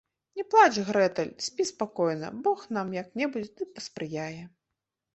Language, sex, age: Belarusian, female, 40-49